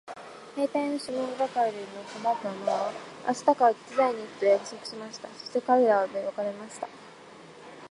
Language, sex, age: Japanese, female, 19-29